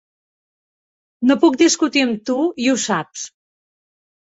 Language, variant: Catalan, Central